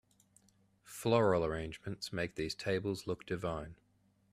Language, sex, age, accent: English, male, 30-39, Australian English